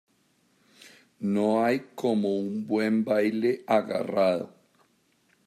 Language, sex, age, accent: Spanish, male, 40-49, Andino-Pacífico: Colombia, Perú, Ecuador, oeste de Bolivia y Venezuela andina